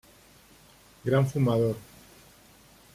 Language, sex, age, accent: Spanish, male, 40-49, España: Centro-Sur peninsular (Madrid, Toledo, Castilla-La Mancha)